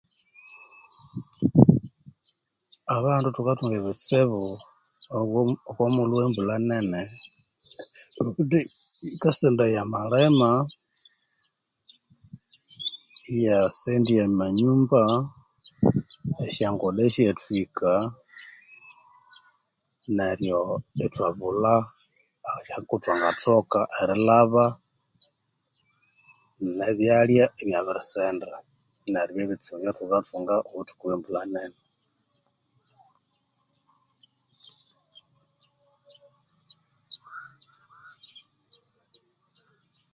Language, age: Konzo, 40-49